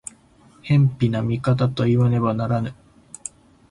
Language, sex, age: Japanese, male, 19-29